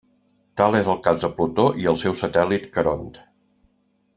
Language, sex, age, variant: Catalan, male, 50-59, Central